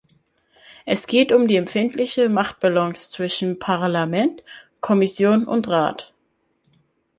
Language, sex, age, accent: German, male, under 19, Deutschland Deutsch